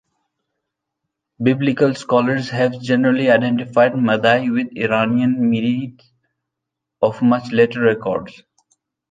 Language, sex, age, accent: English, male, 19-29, India and South Asia (India, Pakistan, Sri Lanka)